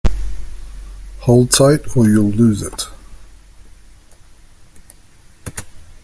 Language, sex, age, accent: English, male, 40-49, England English